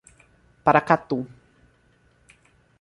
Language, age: Portuguese, under 19